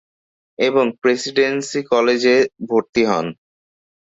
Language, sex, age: Bengali, male, under 19